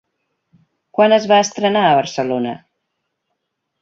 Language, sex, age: Catalan, female, 60-69